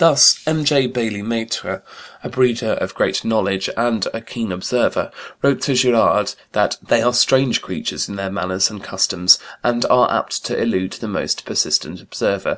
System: none